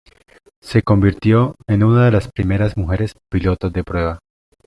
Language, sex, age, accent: Spanish, male, 19-29, Andino-Pacífico: Colombia, Perú, Ecuador, oeste de Bolivia y Venezuela andina